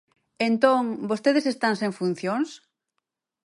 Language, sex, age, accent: Galician, female, 30-39, Oriental (común en zona oriental)